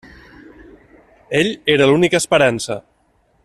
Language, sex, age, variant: Catalan, male, 30-39, Nord-Occidental